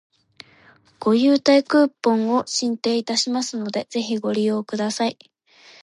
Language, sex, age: Japanese, female, under 19